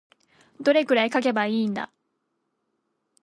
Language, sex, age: Japanese, female, 19-29